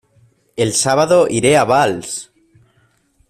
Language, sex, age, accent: Spanish, male, under 19, España: Centro-Sur peninsular (Madrid, Toledo, Castilla-La Mancha)